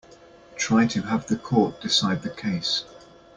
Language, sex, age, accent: English, male, 30-39, England English